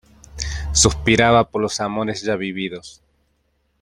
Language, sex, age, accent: Spanish, male, 30-39, Rioplatense: Argentina, Uruguay, este de Bolivia, Paraguay